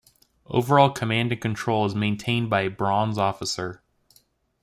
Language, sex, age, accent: English, male, 19-29, United States English